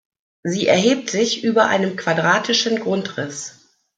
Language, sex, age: German, female, 50-59